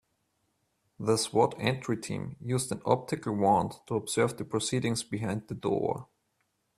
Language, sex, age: English, male, 19-29